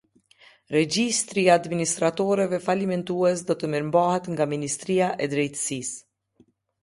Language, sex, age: Albanian, female, 30-39